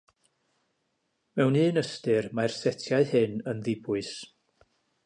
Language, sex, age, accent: Welsh, male, 50-59, Y Deyrnas Unedig Cymraeg